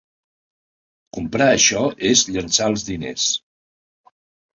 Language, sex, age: Catalan, male, 50-59